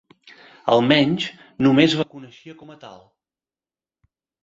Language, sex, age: Catalan, male, 50-59